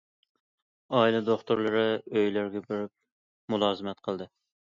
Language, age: Uyghur, 30-39